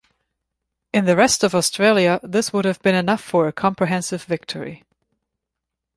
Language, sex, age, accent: English, female, 30-39, United States English